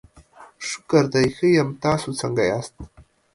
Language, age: Pashto, 19-29